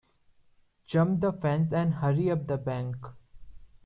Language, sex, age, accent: English, male, 19-29, India and South Asia (India, Pakistan, Sri Lanka)